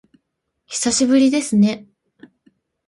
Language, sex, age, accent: Japanese, female, 19-29, 標準語